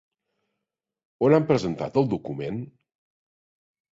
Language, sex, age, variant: Catalan, male, 50-59, Central